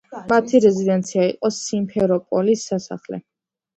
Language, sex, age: Georgian, female, under 19